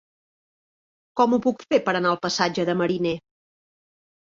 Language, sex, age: Catalan, female, 40-49